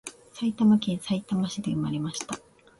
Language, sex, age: Japanese, female, 40-49